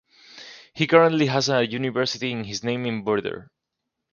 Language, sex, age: English, male, 19-29